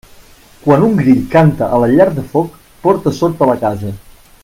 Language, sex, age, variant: Catalan, male, 30-39, Central